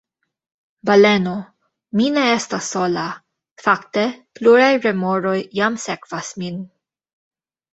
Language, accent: Esperanto, Internacia